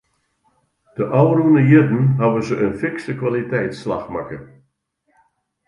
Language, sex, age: Western Frisian, male, 80-89